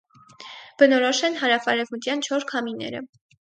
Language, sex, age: Armenian, female, under 19